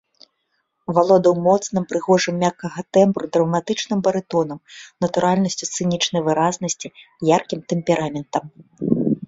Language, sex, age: Belarusian, female, 30-39